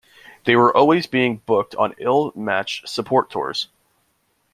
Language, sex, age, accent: English, male, 19-29, United States English